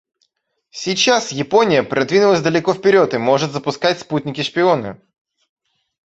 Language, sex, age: Russian, male, under 19